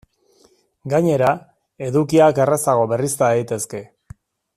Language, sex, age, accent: Basque, male, 40-49, Erdialdekoa edo Nafarra (Gipuzkoa, Nafarroa)